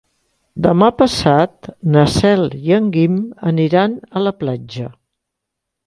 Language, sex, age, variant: Catalan, female, 60-69, Central